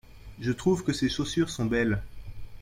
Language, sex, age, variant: French, male, 19-29, Français de métropole